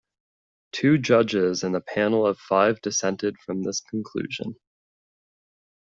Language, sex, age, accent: English, male, 19-29, Canadian English